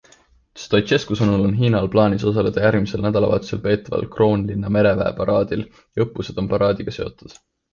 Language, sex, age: Estonian, male, 19-29